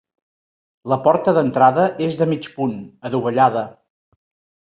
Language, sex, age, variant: Catalan, male, 50-59, Central